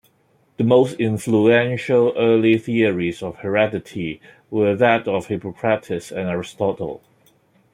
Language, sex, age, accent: English, male, 30-39, Hong Kong English